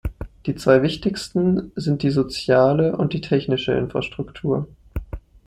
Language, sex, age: German, male, 19-29